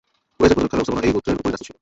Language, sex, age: Bengali, male, 19-29